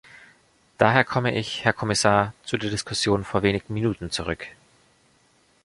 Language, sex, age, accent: German, male, 40-49, Deutschland Deutsch